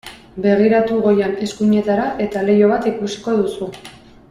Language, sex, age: Basque, female, 19-29